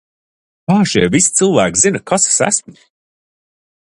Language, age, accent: Latvian, 30-39, nav